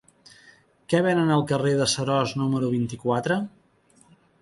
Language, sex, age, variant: Catalan, male, 50-59, Central